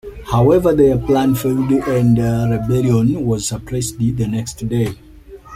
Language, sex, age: English, male, 19-29